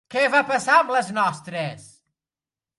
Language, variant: Catalan, Central